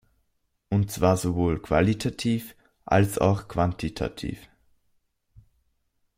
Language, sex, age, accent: German, male, under 19, Österreichisches Deutsch